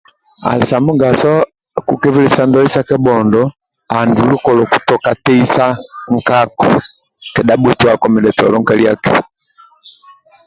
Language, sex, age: Amba (Uganda), male, 40-49